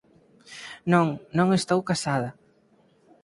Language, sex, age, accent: Galician, male, 19-29, Central (gheada)